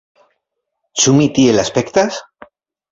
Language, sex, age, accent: Esperanto, male, 40-49, Internacia